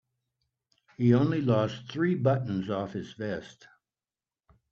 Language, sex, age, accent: English, male, 60-69, United States English